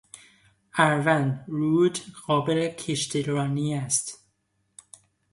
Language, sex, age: Persian, male, 30-39